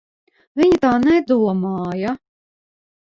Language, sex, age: Latvian, female, 40-49